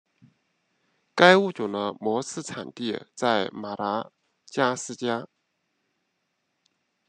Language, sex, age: Chinese, male, 30-39